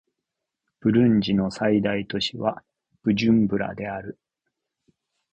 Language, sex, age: Japanese, male, 30-39